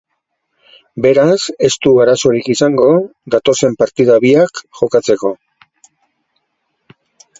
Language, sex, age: Basque, male, 60-69